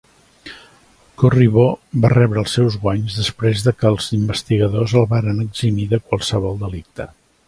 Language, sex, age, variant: Catalan, male, 60-69, Central